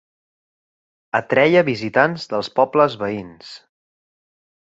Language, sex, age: Catalan, male, 30-39